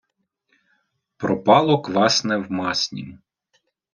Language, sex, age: Ukrainian, male, 30-39